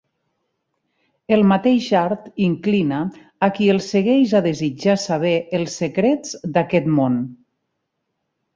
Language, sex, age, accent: Catalan, female, 40-49, Ebrenc